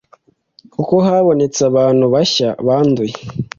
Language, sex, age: Kinyarwanda, male, 19-29